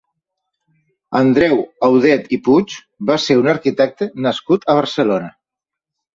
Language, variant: Catalan, Septentrional